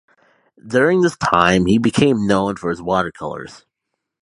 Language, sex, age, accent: English, male, under 19, United States English